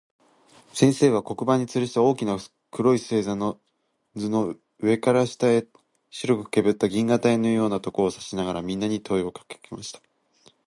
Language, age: Japanese, under 19